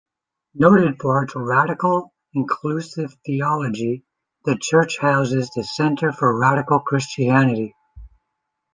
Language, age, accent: English, 30-39, United States English